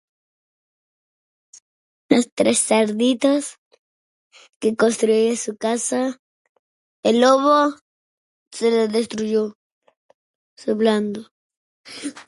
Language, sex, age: Spanish, female, 40-49